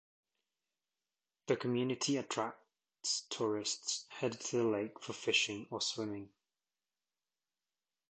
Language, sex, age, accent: English, male, 30-39, England English